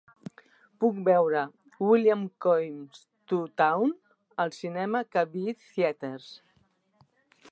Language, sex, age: Catalan, female, 60-69